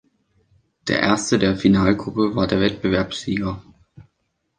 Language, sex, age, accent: German, male, under 19, Deutschland Deutsch